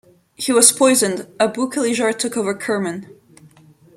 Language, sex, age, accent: English, female, 19-29, United States English